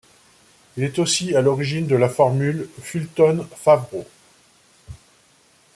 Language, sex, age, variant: French, male, 50-59, Français de métropole